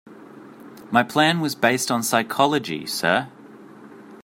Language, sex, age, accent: English, male, 19-29, Australian English